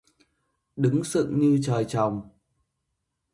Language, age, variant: Vietnamese, 19-29, Hà Nội